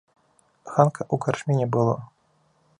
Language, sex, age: Belarusian, male, 30-39